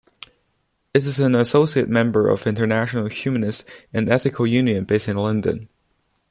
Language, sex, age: English, male, under 19